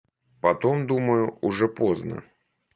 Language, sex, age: Russian, male, 30-39